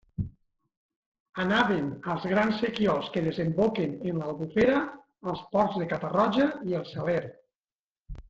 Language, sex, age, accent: Catalan, male, 50-59, valencià